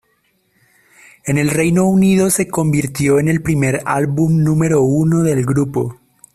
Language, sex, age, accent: Spanish, male, 19-29, Andino-Pacífico: Colombia, Perú, Ecuador, oeste de Bolivia y Venezuela andina